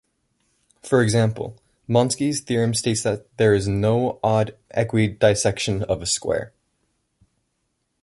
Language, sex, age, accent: English, male, under 19, United States English